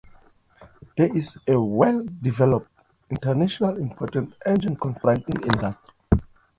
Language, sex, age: English, male, 19-29